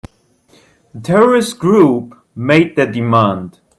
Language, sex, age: English, male, 19-29